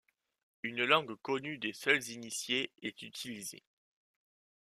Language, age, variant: French, 19-29, Français de métropole